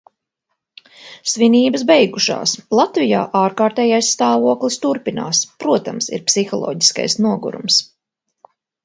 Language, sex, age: Latvian, female, 50-59